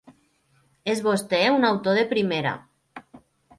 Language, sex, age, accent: Catalan, female, 30-39, valencià